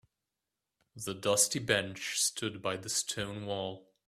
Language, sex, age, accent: English, male, 19-29, England English